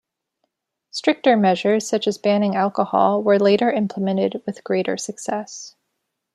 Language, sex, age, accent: English, female, 19-29, United States English